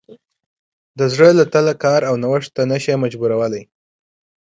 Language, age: Pashto, 19-29